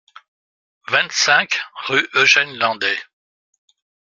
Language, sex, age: French, male, 60-69